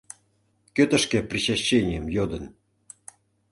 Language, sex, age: Mari, male, 50-59